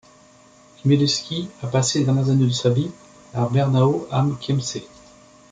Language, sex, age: French, male, 50-59